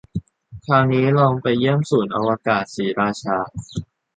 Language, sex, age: Thai, male, under 19